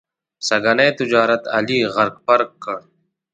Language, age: Pashto, 19-29